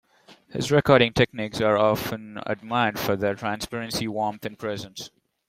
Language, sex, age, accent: English, male, 19-29, India and South Asia (India, Pakistan, Sri Lanka)